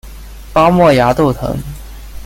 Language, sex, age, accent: Chinese, male, 19-29, 出生地：江苏省